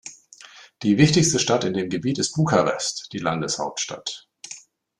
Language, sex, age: German, male, 50-59